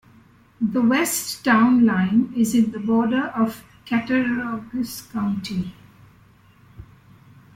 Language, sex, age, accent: English, female, 60-69, India and South Asia (India, Pakistan, Sri Lanka)